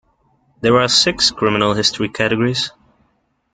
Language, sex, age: English, male, 19-29